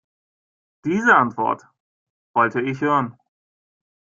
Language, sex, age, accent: German, male, 19-29, Deutschland Deutsch